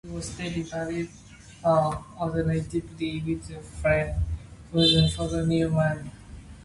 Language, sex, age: English, male, 19-29